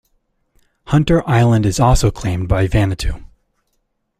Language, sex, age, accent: English, male, 30-39, United States English